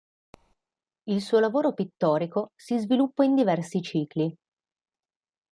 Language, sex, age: Italian, female, 19-29